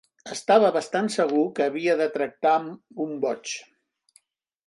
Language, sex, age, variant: Catalan, male, 60-69, Central